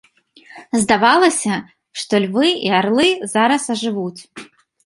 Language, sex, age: Belarusian, female, 19-29